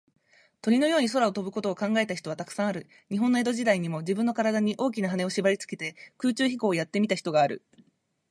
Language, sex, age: Japanese, female, 19-29